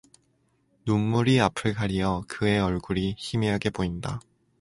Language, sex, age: Korean, male, 19-29